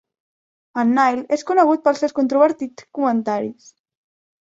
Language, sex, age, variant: Catalan, female, under 19, Central